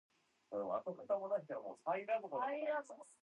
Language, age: English, 19-29